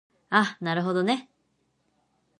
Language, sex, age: Japanese, female, 19-29